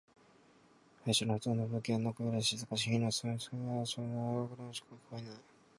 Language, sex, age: Japanese, male, 19-29